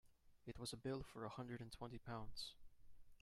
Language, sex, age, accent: English, male, 19-29, United States English